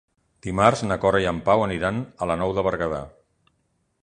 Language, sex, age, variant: Catalan, male, 60-69, Central